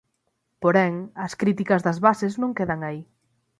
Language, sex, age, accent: Galician, female, 19-29, Atlántico (seseo e gheada); Normativo (estándar)